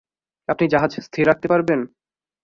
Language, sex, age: Bengali, male, under 19